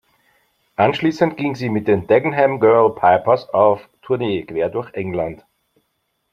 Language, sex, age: German, male, 50-59